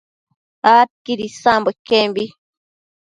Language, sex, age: Matsés, female, 30-39